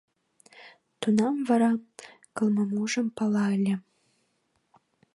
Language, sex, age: Mari, female, 19-29